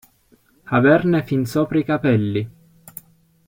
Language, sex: Italian, male